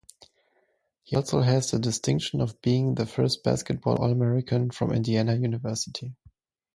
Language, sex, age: English, male, 19-29